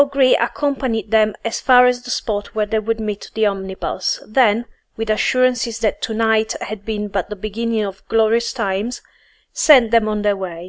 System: none